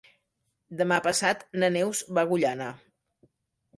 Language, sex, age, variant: Catalan, female, 50-59, Central